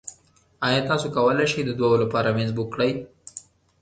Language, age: Pashto, 30-39